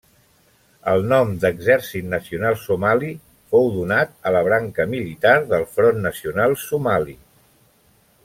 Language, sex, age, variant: Catalan, male, 60-69, Central